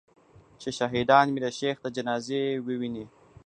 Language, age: Pashto, under 19